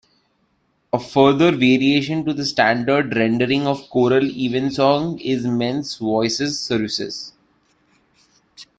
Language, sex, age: English, male, 19-29